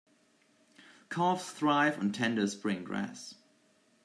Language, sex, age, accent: English, male, 19-29, United States English